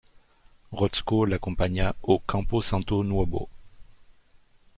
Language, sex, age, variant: French, male, 40-49, Français de métropole